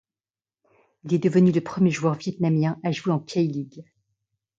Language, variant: French, Français de métropole